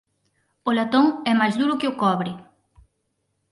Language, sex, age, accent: Galician, female, 19-29, Central (sen gheada)